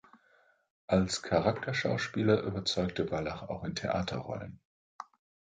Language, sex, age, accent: German, male, 60-69, Deutschland Deutsch